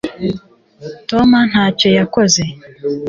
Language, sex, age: Kinyarwanda, female, 19-29